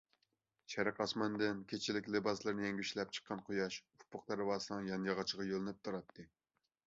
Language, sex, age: Uyghur, male, 19-29